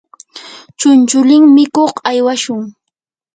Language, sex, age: Yanahuanca Pasco Quechua, female, 19-29